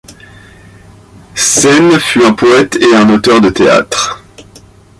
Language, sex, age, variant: French, male, 30-39, Français de métropole